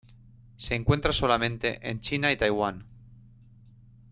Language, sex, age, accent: Spanish, male, 40-49, España: Norte peninsular (Asturias, Castilla y León, Cantabria, País Vasco, Navarra, Aragón, La Rioja, Guadalajara, Cuenca)